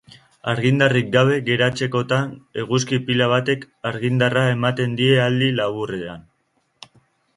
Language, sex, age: Basque, male, under 19